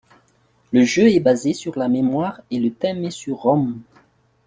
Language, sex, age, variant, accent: French, male, 30-39, Français d'Afrique subsaharienne et des îles africaines, Français de Madagascar